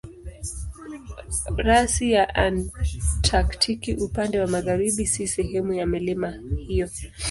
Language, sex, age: Swahili, female, 19-29